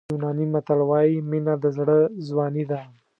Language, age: Pashto, 30-39